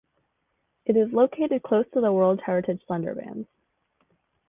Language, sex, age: English, female, under 19